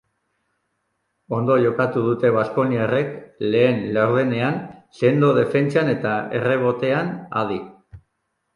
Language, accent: Basque, Mendebalekoa (Araba, Bizkaia, Gipuzkoako mendebaleko herri batzuk)